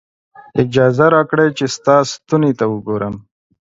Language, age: Pashto, 30-39